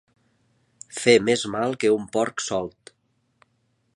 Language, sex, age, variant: Catalan, male, 50-59, Nord-Occidental